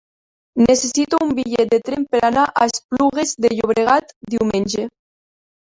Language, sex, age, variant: Catalan, female, under 19, Nord-Occidental